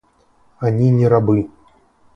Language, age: Russian, 30-39